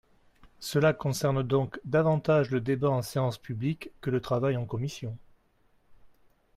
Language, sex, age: French, male, 60-69